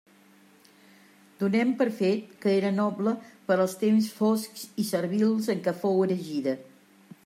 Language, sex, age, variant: Catalan, female, 70-79, Central